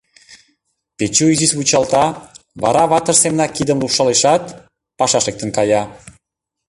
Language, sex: Mari, male